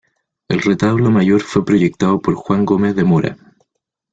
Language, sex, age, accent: Spanish, male, 19-29, Chileno: Chile, Cuyo